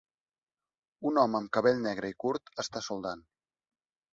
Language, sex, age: Catalan, male, 19-29